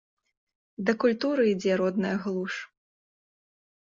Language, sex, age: Belarusian, female, 19-29